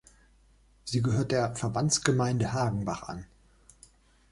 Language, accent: German, Deutschland Deutsch